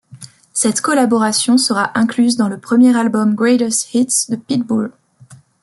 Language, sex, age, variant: French, female, 19-29, Français de métropole